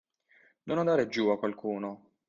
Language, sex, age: Italian, male, 19-29